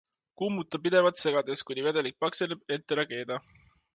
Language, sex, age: Estonian, male, 19-29